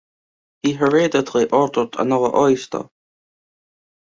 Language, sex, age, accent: English, male, 19-29, Scottish English